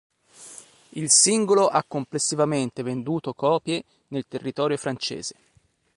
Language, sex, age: Italian, male, 40-49